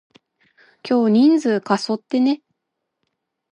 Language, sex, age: Japanese, female, 19-29